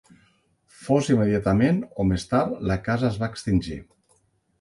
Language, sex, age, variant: Catalan, male, 50-59, Central